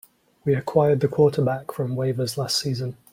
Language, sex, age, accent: English, male, 30-39, England English